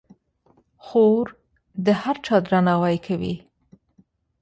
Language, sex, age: Pashto, female, 40-49